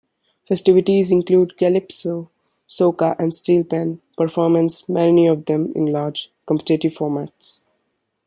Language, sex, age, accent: English, male, under 19, India and South Asia (India, Pakistan, Sri Lanka)